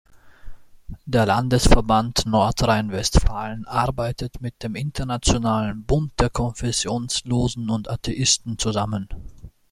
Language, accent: German, Österreichisches Deutsch